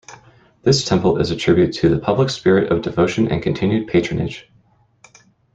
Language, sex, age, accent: English, male, 30-39, United States English